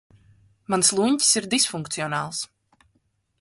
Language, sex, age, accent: Latvian, female, 19-29, Riga